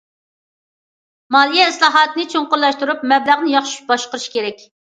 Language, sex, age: Uyghur, female, 40-49